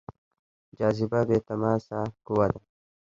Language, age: Pashto, under 19